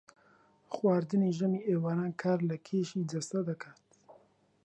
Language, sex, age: Central Kurdish, male, 19-29